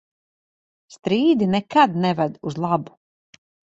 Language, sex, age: Latvian, female, 40-49